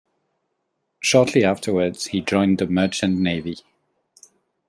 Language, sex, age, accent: English, male, 40-49, Malaysian English